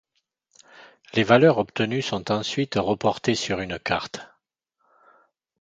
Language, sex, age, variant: French, male, 50-59, Français de métropole